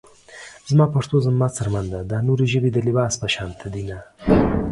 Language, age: Pashto, 30-39